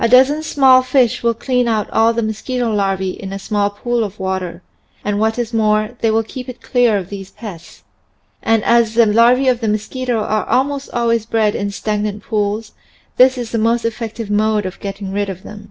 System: none